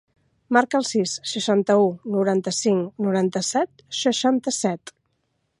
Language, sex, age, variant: Catalan, female, 50-59, Central